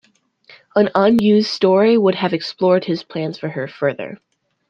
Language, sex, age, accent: English, female, under 19, United States English